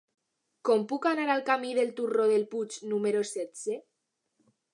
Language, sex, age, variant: Catalan, female, under 19, Alacantí